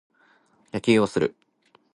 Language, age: Japanese, 19-29